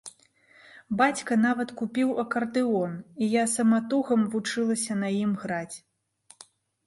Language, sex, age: Belarusian, female, 30-39